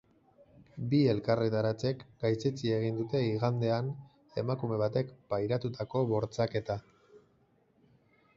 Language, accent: Basque, Batua